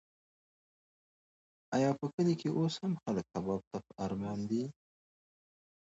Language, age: Pashto, 30-39